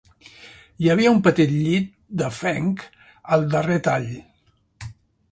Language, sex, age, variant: Catalan, male, 60-69, Central